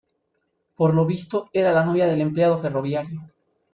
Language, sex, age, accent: Spanish, male, 19-29, México